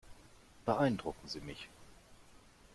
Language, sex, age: German, male, 50-59